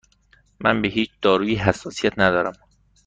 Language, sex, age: Persian, male, 19-29